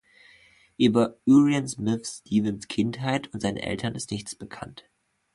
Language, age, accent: German, 19-29, Deutschland Deutsch